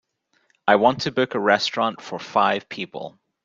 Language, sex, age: English, male, 30-39